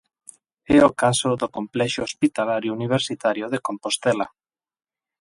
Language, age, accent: Galician, 30-39, Atlántico (seseo e gheada); Normativo (estándar); Neofalante